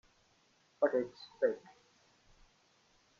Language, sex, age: English, male, under 19